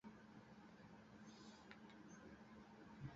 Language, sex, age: Bengali, female, 19-29